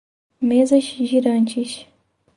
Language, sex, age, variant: Portuguese, female, 19-29, Portuguese (Brasil)